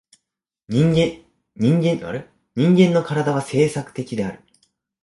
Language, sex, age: Japanese, male, 19-29